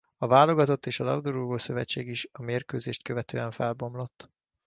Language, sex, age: Hungarian, male, 30-39